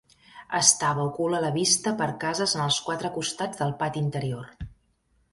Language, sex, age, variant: Catalan, female, 40-49, Central